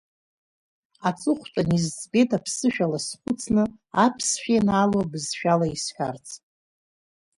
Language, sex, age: Abkhazian, female, 40-49